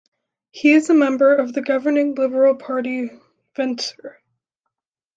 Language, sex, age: English, female, under 19